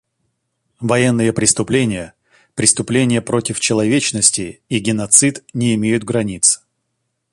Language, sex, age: Russian, male, 40-49